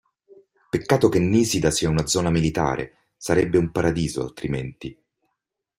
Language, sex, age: Italian, male, 40-49